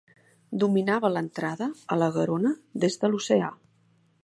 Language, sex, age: Catalan, female, 40-49